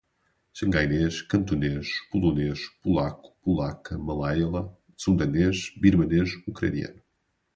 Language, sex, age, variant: Portuguese, male, 19-29, Portuguese (Portugal)